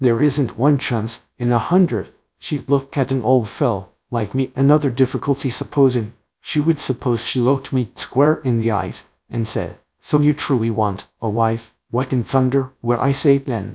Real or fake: fake